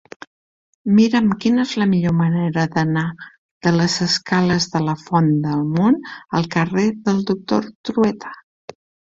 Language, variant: Catalan, Septentrional